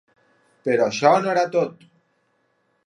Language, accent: Catalan, valencià